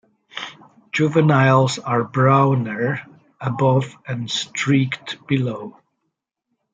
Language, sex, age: English, male, 50-59